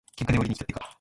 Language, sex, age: Japanese, male, 19-29